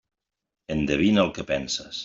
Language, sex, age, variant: Catalan, male, 40-49, Central